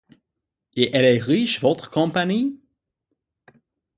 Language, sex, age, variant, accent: French, male, 19-29, Français d'Amérique du Nord, Français du Canada